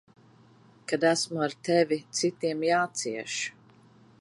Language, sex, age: Latvian, female, 50-59